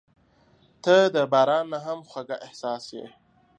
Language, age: Pashto, 19-29